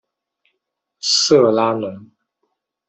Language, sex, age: Chinese, male, 40-49